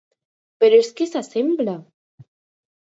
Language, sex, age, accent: Catalan, female, under 19, aprenent (recent, des del castellà)